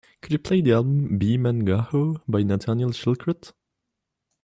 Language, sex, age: English, male, 19-29